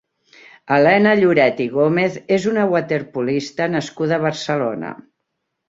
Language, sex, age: Catalan, female, 50-59